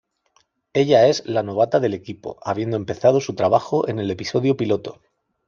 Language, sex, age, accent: Spanish, male, 40-49, España: Sur peninsular (Andalucia, Extremadura, Murcia)